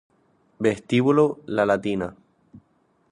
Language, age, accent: Spanish, 19-29, España: Islas Canarias